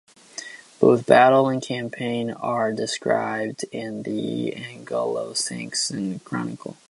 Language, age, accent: English, under 19, United States English